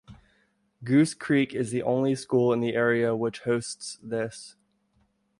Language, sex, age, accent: English, male, 30-39, United States English